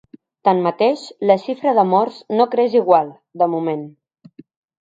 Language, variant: Catalan, Central